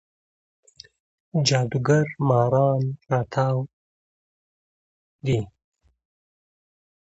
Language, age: Pashto, 30-39